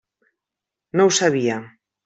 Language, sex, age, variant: Catalan, female, 50-59, Central